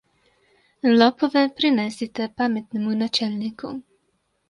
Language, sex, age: Slovenian, female, 19-29